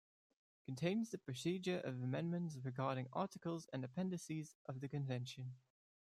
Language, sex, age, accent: English, male, 19-29, England English